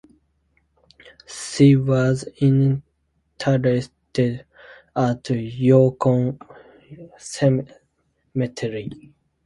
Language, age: English, 19-29